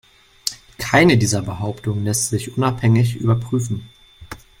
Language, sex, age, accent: German, male, 19-29, Deutschland Deutsch